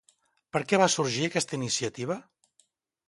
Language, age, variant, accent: Catalan, 50-59, Central, central